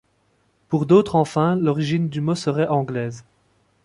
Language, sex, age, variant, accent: French, male, 19-29, Français d'Europe, Français de Belgique